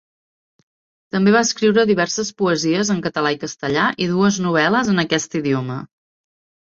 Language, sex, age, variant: Catalan, female, 30-39, Central